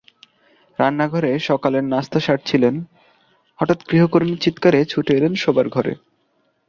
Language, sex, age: Bengali, male, 19-29